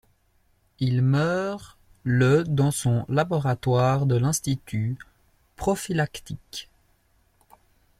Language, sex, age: French, male, 30-39